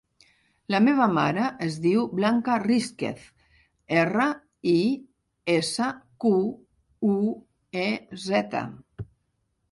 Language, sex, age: Catalan, female, 50-59